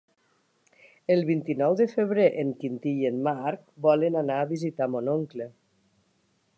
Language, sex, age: Catalan, female, 60-69